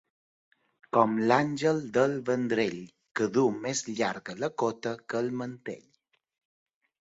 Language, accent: Catalan, mallorquí